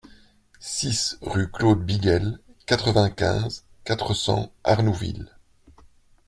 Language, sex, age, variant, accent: French, male, 40-49, Français d'Europe, Français de Belgique